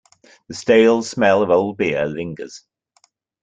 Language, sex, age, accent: English, male, 60-69, England English